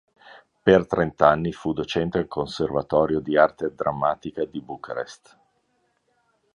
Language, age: Italian, 50-59